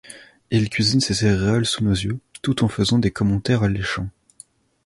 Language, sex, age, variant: French, male, 19-29, Français de métropole